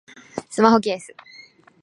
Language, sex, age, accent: Japanese, female, 19-29, 標準語